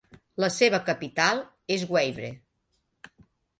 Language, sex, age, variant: Catalan, female, 50-59, Central